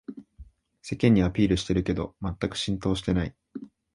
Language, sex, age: Japanese, male, 19-29